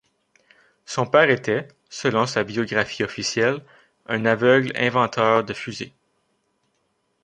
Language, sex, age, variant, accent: French, male, 30-39, Français d'Amérique du Nord, Français du Canada